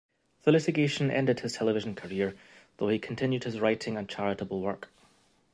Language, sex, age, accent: English, male, 19-29, Scottish English